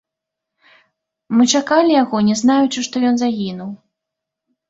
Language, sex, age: Belarusian, female, 30-39